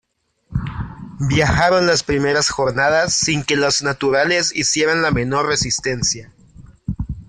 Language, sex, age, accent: Spanish, male, 19-29, América central